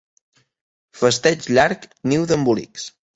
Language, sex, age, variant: Catalan, male, under 19, Septentrional